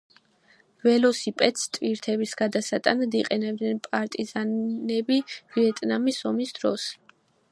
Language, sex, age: Georgian, female, 19-29